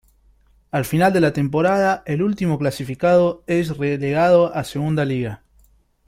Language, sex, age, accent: Spanish, male, 19-29, Rioplatense: Argentina, Uruguay, este de Bolivia, Paraguay